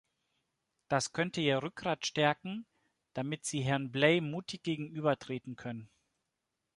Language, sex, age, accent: German, male, 30-39, Deutschland Deutsch